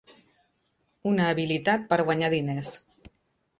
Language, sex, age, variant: Catalan, female, 40-49, Central